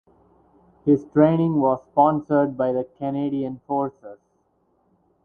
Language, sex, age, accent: English, male, 19-29, India and South Asia (India, Pakistan, Sri Lanka)